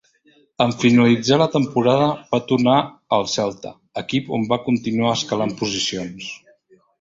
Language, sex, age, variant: Catalan, male, 50-59, Central